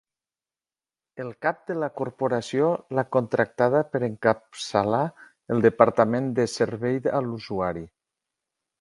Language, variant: Catalan, Septentrional